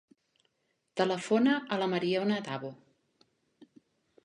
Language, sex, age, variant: Catalan, female, 40-49, Central